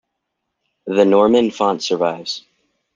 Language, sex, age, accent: English, male, 19-29, United States English